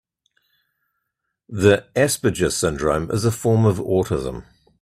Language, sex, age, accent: English, male, 40-49, New Zealand English